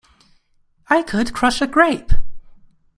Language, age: English, 19-29